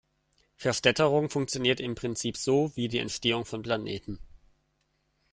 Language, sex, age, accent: German, male, 19-29, Deutschland Deutsch